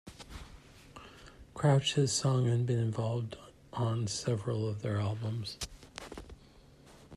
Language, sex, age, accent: English, male, 40-49, United States English